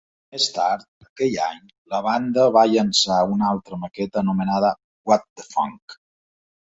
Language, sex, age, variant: Catalan, male, 40-49, Balear